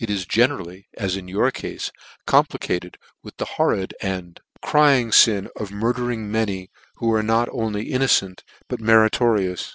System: none